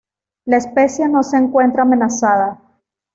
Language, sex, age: Spanish, female, 30-39